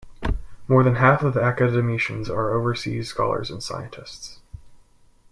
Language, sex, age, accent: English, male, 19-29, United States English